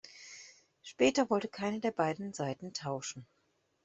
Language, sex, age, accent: German, female, 30-39, Deutschland Deutsch